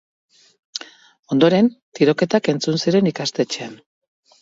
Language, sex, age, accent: Basque, female, 40-49, Mendebalekoa (Araba, Bizkaia, Gipuzkoako mendebaleko herri batzuk)